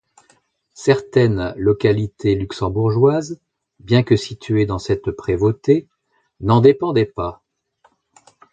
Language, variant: French, Français de métropole